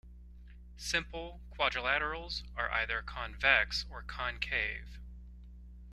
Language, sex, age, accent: English, male, 30-39, United States English